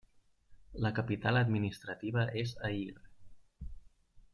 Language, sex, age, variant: Catalan, male, 30-39, Central